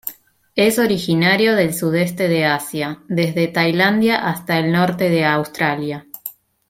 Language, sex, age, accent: Spanish, female, 19-29, Rioplatense: Argentina, Uruguay, este de Bolivia, Paraguay